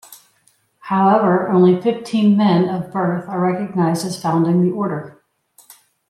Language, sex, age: English, female, 50-59